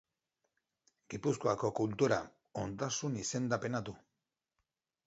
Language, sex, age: Basque, male, 50-59